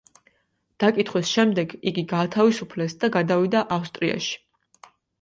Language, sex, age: Georgian, female, 19-29